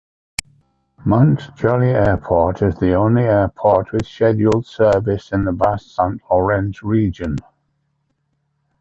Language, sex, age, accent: English, male, 70-79, England English